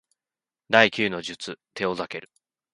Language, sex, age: Japanese, male, 19-29